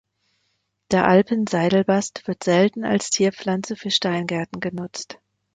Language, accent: German, Deutschland Deutsch